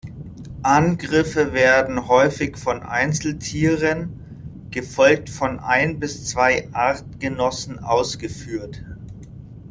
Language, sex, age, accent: German, male, 30-39, Deutschland Deutsch